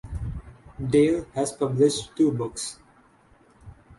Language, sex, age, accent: English, male, under 19, Canadian English; India and South Asia (India, Pakistan, Sri Lanka)